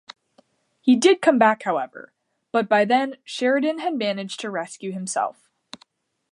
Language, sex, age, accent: English, female, under 19, United States English